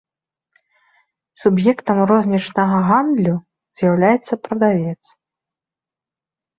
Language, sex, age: Belarusian, female, 19-29